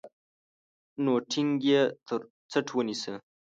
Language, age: Pashto, under 19